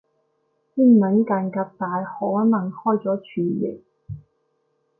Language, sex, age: Cantonese, female, 19-29